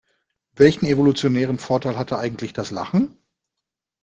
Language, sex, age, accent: German, male, 40-49, Deutschland Deutsch